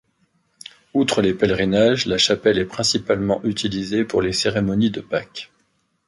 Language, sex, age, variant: French, male, 40-49, Français de métropole